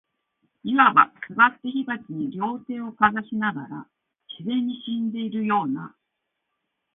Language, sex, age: Japanese, female, 50-59